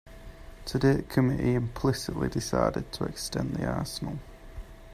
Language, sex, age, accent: English, male, 19-29, England English